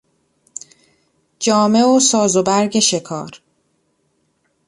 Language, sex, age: Persian, female, 19-29